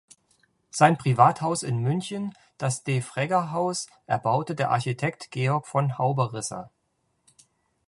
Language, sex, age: German, male, 40-49